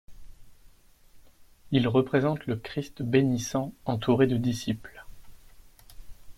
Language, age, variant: French, 19-29, Français de métropole